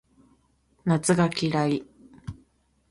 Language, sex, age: Japanese, female, 19-29